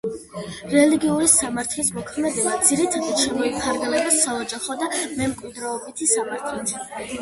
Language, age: Georgian, under 19